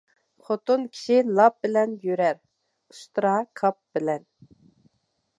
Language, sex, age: Uyghur, female, 50-59